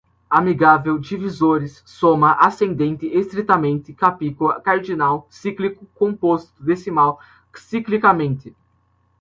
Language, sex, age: Portuguese, male, under 19